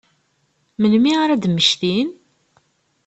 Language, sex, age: Kabyle, female, 30-39